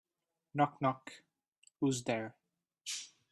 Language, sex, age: English, male, 30-39